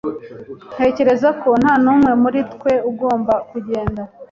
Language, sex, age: Kinyarwanda, female, 40-49